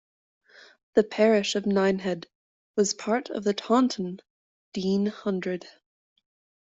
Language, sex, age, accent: English, female, 30-39, Canadian English